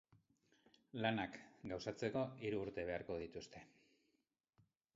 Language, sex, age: Basque, male, 50-59